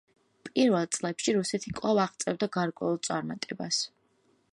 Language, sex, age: Georgian, female, 19-29